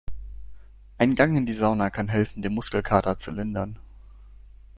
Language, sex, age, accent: German, male, under 19, Deutschland Deutsch